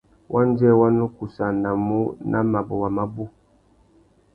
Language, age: Tuki, 40-49